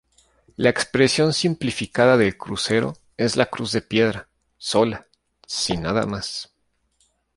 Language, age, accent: Spanish, 30-39, México